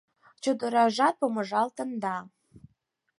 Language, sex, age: Mari, female, 19-29